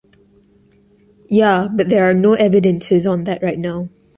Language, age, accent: English, under 19, United States English